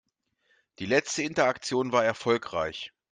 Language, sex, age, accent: German, male, 40-49, Deutschland Deutsch